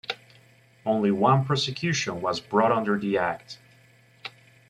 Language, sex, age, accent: English, male, 19-29, United States English